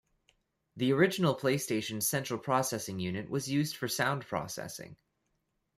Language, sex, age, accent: English, male, 19-29, Canadian English